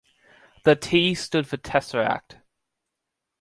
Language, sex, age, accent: English, male, under 19, Australian English